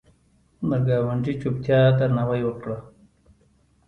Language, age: Pashto, 40-49